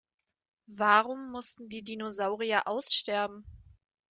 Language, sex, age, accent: German, female, 19-29, Deutschland Deutsch